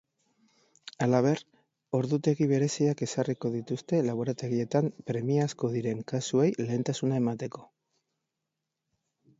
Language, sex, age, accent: Basque, male, 30-39, Mendebalekoa (Araba, Bizkaia, Gipuzkoako mendebaleko herri batzuk)